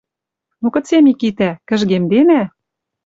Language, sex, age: Western Mari, female, 30-39